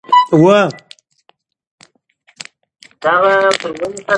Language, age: Pashto, 19-29